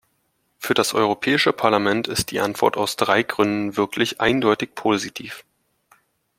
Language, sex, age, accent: German, male, 30-39, Deutschland Deutsch